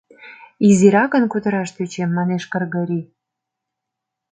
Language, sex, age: Mari, female, 30-39